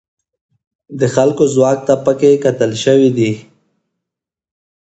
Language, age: Pashto, 19-29